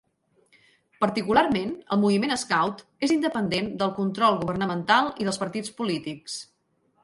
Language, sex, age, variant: Catalan, female, 40-49, Central